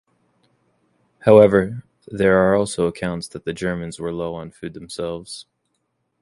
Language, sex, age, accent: English, male, 19-29, United States English